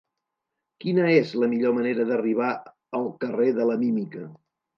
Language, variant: Catalan, Septentrional